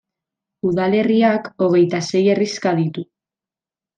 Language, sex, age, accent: Basque, female, 19-29, Mendebalekoa (Araba, Bizkaia, Gipuzkoako mendebaleko herri batzuk)